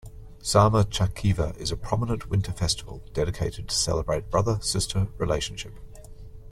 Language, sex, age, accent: English, male, 40-49, Australian English